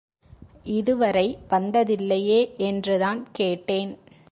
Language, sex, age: Tamil, female, 30-39